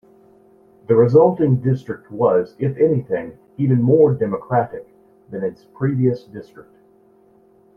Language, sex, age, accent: English, male, 40-49, United States English